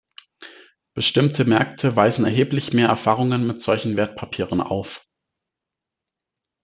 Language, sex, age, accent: German, male, 19-29, Deutschland Deutsch